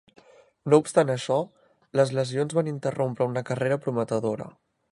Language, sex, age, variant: Catalan, male, 19-29, Central